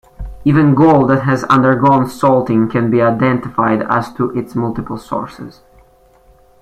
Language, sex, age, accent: English, male, under 19, England English